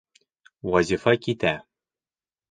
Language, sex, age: Bashkir, male, under 19